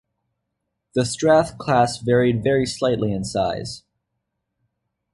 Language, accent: English, United States English